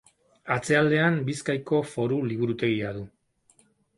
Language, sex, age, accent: Basque, male, 60-69, Mendebalekoa (Araba, Bizkaia, Gipuzkoako mendebaleko herri batzuk)